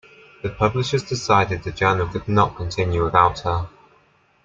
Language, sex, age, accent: English, male, under 19, England English